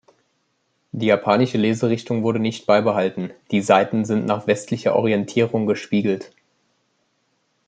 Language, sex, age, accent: German, male, 19-29, Deutschland Deutsch